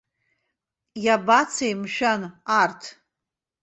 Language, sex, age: Abkhazian, female, 50-59